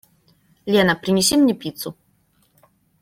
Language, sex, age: Russian, female, 19-29